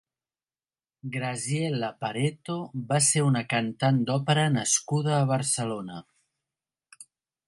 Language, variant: Catalan, Central